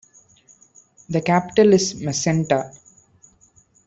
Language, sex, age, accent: English, male, 19-29, India and South Asia (India, Pakistan, Sri Lanka)